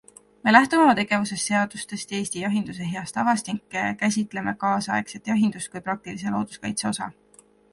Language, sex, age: Estonian, female, 19-29